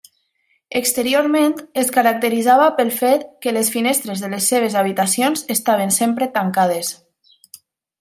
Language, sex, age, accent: Catalan, female, 30-39, valencià